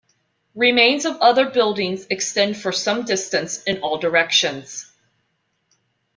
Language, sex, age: English, female, 40-49